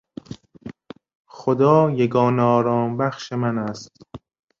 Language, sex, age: Persian, male, 19-29